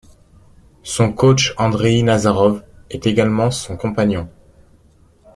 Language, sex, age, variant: French, male, 19-29, Français de métropole